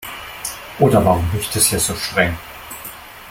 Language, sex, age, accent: German, male, 19-29, Deutschland Deutsch